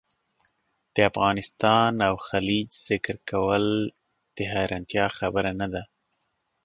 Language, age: Pashto, 30-39